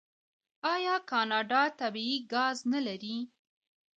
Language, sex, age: Pashto, female, 30-39